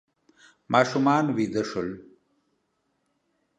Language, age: Pashto, 50-59